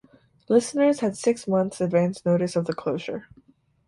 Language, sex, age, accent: English, female, 19-29, United States English